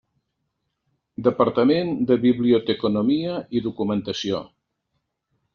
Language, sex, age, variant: Catalan, male, 70-79, Central